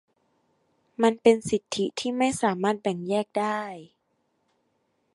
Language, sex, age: Thai, female, under 19